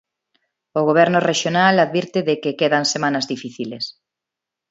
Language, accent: Galician, Neofalante